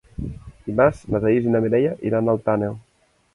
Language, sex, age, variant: Catalan, male, 19-29, Central